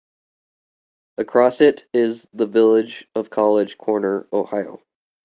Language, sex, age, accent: English, male, 19-29, United States English